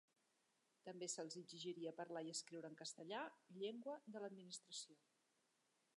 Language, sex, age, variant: Catalan, female, 40-49, Central